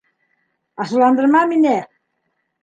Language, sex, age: Bashkir, female, 60-69